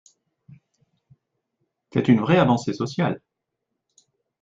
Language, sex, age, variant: French, male, 40-49, Français de métropole